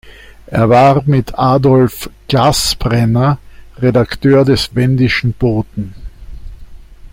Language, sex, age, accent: German, male, 60-69, Österreichisches Deutsch